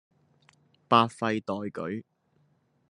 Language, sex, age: Cantonese, male, 19-29